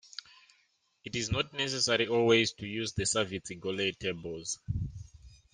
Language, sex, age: English, male, 19-29